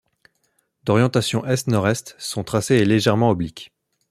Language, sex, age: French, male, 19-29